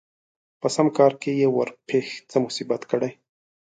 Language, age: Pashto, 30-39